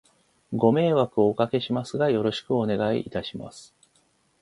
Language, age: Japanese, 40-49